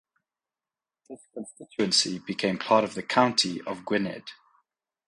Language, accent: English, Southern African (South Africa, Zimbabwe, Namibia)